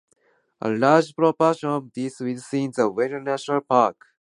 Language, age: English, 19-29